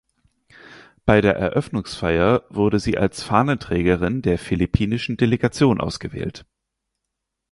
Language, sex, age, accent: German, male, 19-29, Deutschland Deutsch